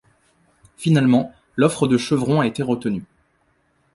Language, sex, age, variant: French, male, 19-29, Français de métropole